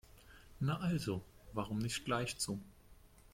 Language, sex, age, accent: German, male, 19-29, Deutschland Deutsch